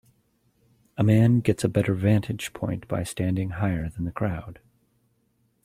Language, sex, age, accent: English, male, 40-49, United States English